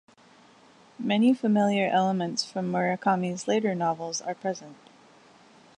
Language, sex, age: English, female, 40-49